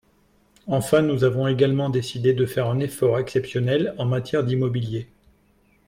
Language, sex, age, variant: French, male, 40-49, Français de métropole